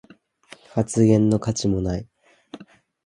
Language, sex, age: Japanese, male, 19-29